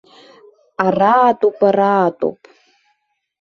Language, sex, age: Abkhazian, female, 19-29